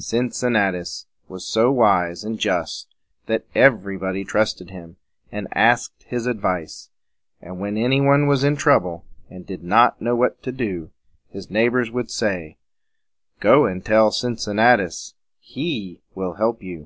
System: none